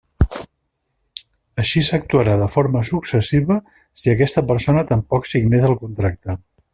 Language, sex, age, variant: Catalan, male, 50-59, Nord-Occidental